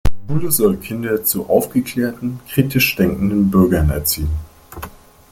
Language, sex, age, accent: German, male, 30-39, Deutschland Deutsch